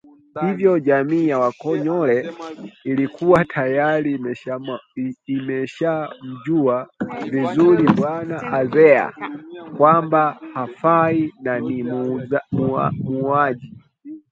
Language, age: Swahili, 19-29